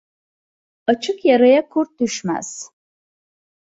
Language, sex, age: Turkish, female, 50-59